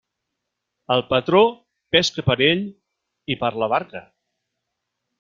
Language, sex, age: Catalan, male, 40-49